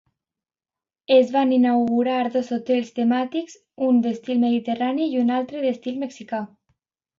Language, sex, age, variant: Catalan, female, under 19, Alacantí